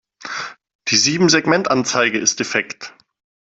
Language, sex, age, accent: German, male, 30-39, Deutschland Deutsch